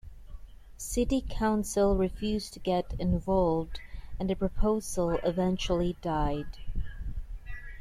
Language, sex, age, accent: English, female, 30-39, Filipino